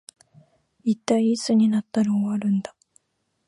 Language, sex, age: Japanese, female, 19-29